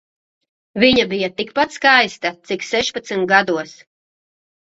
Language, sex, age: Latvian, female, 40-49